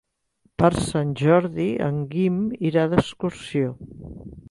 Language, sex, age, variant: Catalan, female, 60-69, Central